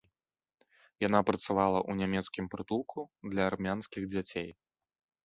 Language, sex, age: Belarusian, male, 30-39